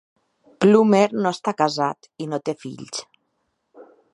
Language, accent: Catalan, valencià